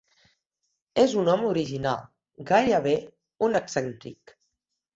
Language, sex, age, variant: Catalan, female, 50-59, Central